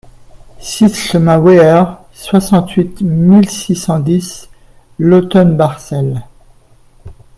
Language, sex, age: French, male, 40-49